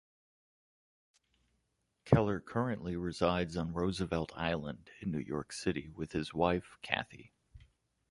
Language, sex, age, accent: English, male, 30-39, United States English